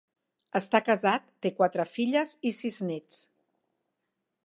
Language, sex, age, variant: Catalan, female, 50-59, Central